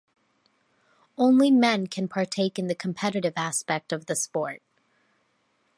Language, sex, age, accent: English, female, 19-29, United States English